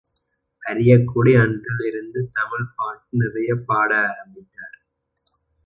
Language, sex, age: Tamil, male, 19-29